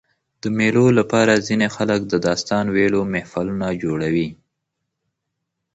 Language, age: Pashto, 30-39